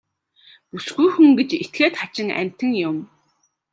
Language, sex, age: Mongolian, female, 30-39